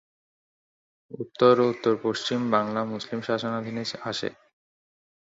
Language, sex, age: Bengali, male, 19-29